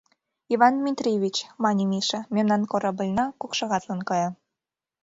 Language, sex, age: Mari, female, 19-29